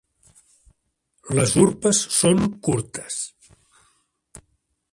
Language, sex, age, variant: Catalan, male, 60-69, Central